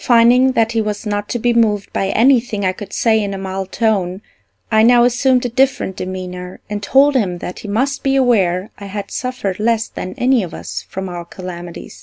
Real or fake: real